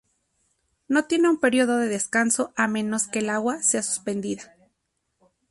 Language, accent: Spanish, México